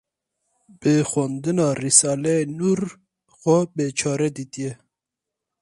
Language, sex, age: Kurdish, male, 30-39